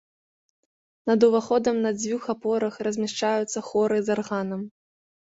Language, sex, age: Belarusian, female, 19-29